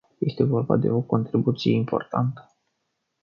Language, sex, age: Romanian, male, 19-29